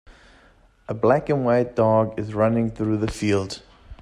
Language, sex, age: English, male, 30-39